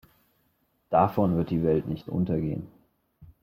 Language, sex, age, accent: German, male, 40-49, Deutschland Deutsch